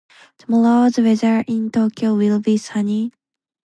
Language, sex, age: Japanese, female, 19-29